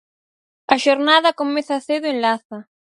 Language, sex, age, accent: Galician, female, 19-29, Central (gheada)